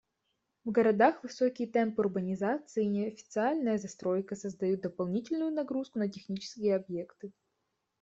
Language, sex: Russian, female